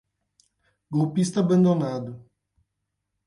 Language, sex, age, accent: Portuguese, male, 19-29, Paulista